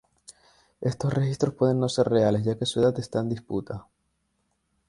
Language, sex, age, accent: Spanish, male, 19-29, España: Islas Canarias